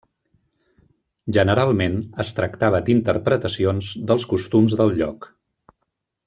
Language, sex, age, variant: Catalan, male, 50-59, Central